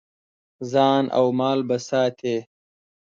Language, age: Pashto, 19-29